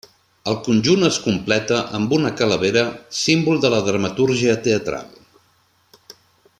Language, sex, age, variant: Catalan, male, 40-49, Central